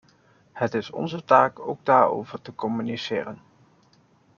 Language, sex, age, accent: Dutch, male, 30-39, Nederlands Nederlands